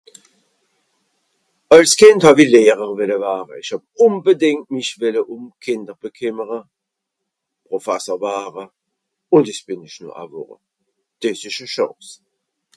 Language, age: Swiss German, 60-69